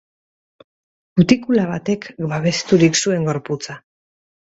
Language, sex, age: Basque, female, 50-59